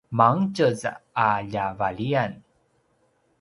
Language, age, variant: Paiwan, 30-39, pinayuanan a kinaikacedasan (東排灣語)